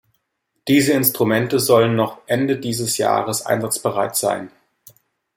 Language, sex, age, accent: German, male, 19-29, Deutschland Deutsch